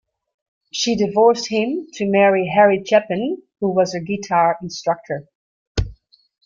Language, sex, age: English, female, 50-59